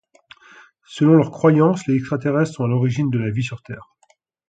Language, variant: French, Français de métropole